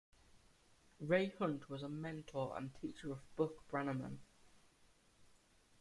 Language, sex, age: English, male, under 19